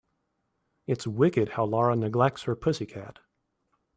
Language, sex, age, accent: English, male, 30-39, United States English